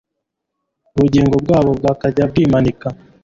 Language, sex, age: Kinyarwanda, male, 19-29